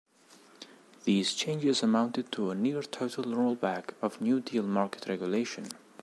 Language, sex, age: English, male, 19-29